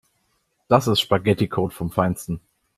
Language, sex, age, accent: German, male, 19-29, Deutschland Deutsch